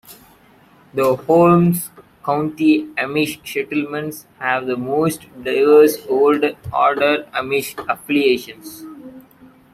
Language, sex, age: English, male, 19-29